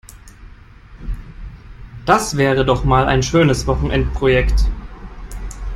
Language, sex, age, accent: German, male, 19-29, Deutschland Deutsch